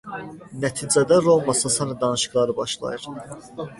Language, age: Azerbaijani, 19-29